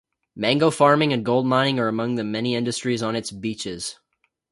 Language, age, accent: English, 19-29, United States English